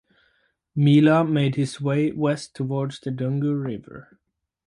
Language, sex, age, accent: English, male, under 19, United States English